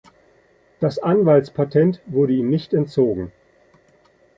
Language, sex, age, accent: German, male, 40-49, Deutschland Deutsch